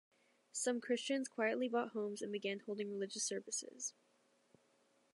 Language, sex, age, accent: English, female, under 19, United States English